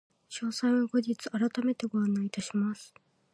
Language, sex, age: Japanese, female, 19-29